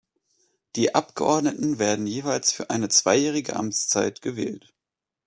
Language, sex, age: German, male, 19-29